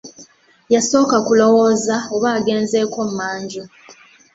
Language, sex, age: Ganda, female, 19-29